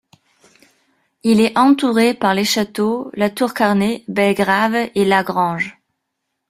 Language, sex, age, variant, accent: French, female, 30-39, Français d'Europe, Français d’Allemagne